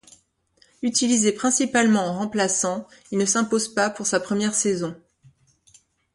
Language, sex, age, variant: French, female, 40-49, Français de métropole